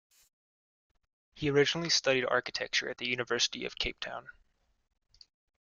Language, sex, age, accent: English, male, 19-29, United States English